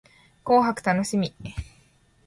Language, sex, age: Japanese, female, 19-29